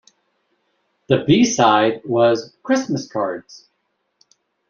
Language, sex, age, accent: English, male, 50-59, United States English